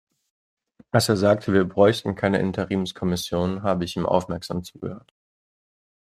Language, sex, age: German, male, 19-29